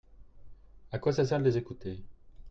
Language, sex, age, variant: French, male, 30-39, Français de métropole